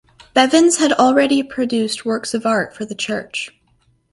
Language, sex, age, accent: English, female, under 19, United States English